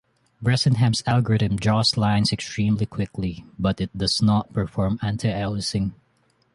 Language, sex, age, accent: English, male, 19-29, Filipino